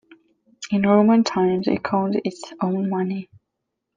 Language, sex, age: English, female, 19-29